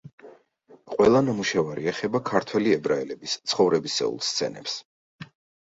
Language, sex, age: Georgian, male, 40-49